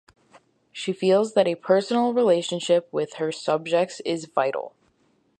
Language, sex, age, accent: English, female, under 19, United States English